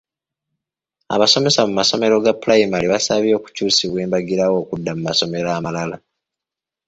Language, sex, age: Ganda, male, 19-29